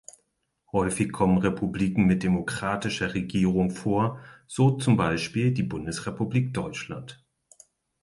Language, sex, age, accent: German, male, 40-49, Deutschland Deutsch; Hochdeutsch